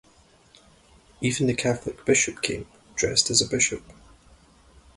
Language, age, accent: English, 19-29, Scottish English